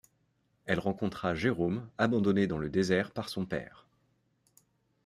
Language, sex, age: French, male, 30-39